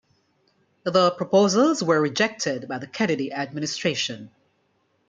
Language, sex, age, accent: English, female, 60-69, West Indies and Bermuda (Bahamas, Bermuda, Jamaica, Trinidad)